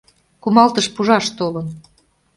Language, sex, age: Mari, female, 50-59